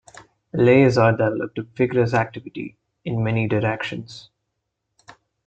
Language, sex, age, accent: English, male, 19-29, India and South Asia (India, Pakistan, Sri Lanka)